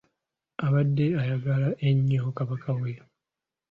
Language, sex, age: Ganda, male, 19-29